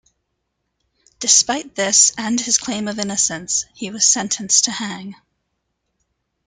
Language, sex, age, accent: English, female, 50-59, United States English